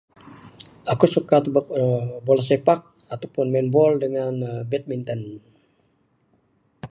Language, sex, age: Bukar-Sadung Bidayuh, male, 60-69